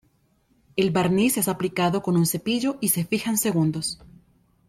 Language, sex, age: Spanish, female, 19-29